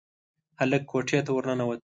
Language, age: Pashto, 19-29